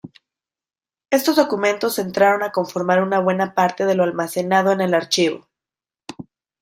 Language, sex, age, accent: Spanish, female, 30-39, México